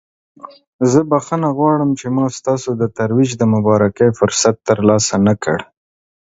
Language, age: Pashto, 30-39